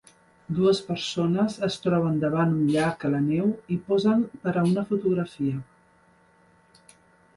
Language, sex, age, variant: Catalan, female, 50-59, Central